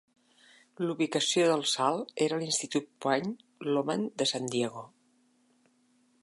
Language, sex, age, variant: Catalan, female, 60-69, Central